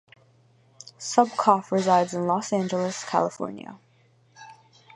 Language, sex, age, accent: English, female, under 19, United States English